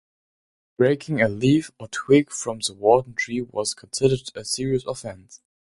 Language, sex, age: English, male, under 19